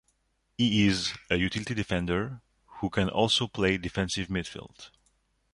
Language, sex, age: English, male, 30-39